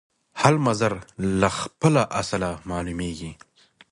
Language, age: Pashto, 19-29